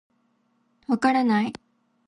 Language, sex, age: Japanese, female, under 19